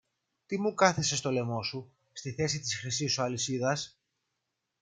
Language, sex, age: Greek, male, 30-39